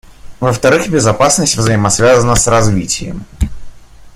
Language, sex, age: Russian, male, 19-29